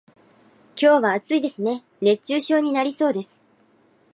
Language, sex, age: Japanese, female, 19-29